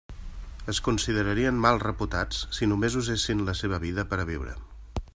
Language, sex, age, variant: Catalan, male, 40-49, Central